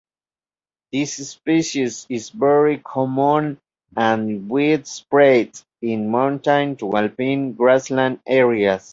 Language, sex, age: English, male, 30-39